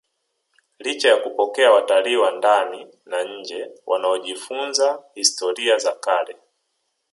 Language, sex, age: Swahili, male, 30-39